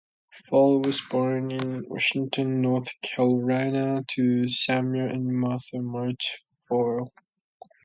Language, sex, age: English, male, under 19